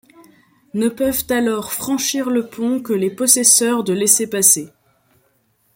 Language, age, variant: French, 19-29, Français de métropole